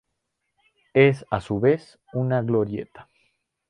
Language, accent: Spanish, Andino-Pacífico: Colombia, Perú, Ecuador, oeste de Bolivia y Venezuela andina